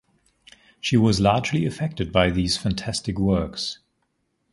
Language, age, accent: English, 19-29, United States English